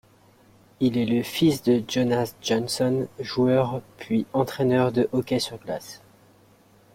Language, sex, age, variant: French, male, 30-39, Français de métropole